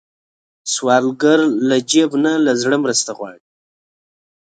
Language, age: Pashto, 30-39